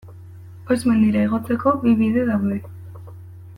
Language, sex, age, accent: Basque, female, 19-29, Erdialdekoa edo Nafarra (Gipuzkoa, Nafarroa)